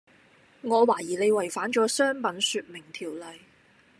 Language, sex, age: Cantonese, female, 19-29